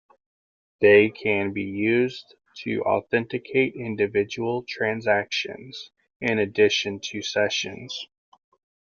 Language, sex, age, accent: English, male, 30-39, United States English